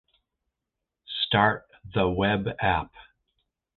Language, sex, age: English, male, 50-59